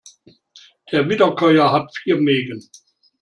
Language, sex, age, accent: German, male, 60-69, Deutschland Deutsch